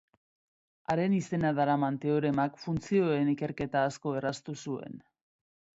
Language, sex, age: Basque, female, 40-49